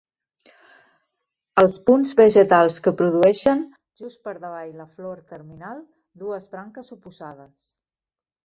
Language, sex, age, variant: Catalan, female, 50-59, Central